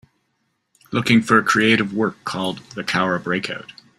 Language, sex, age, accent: English, male, 40-49, Canadian English